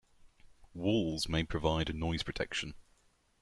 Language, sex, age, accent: English, male, under 19, England English